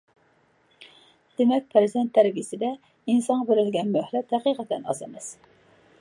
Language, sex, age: Uyghur, female, under 19